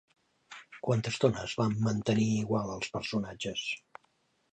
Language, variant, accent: Catalan, Central, central